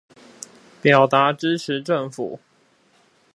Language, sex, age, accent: Chinese, male, 19-29, 出生地：臺北市; 出生地：新北市